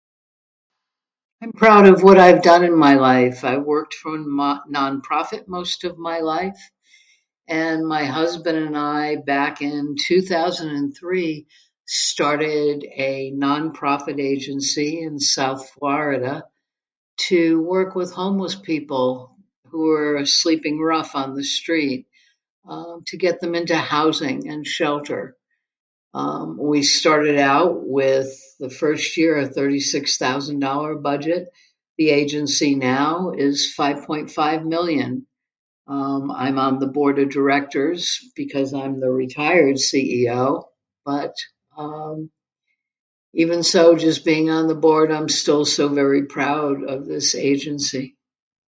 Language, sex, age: English, female, 70-79